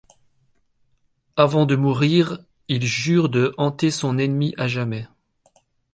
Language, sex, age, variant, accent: French, male, 30-39, Français d'Europe, Français de Belgique